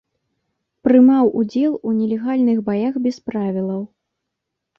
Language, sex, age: Belarusian, female, 19-29